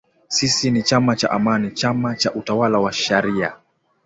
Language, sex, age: Swahili, male, 19-29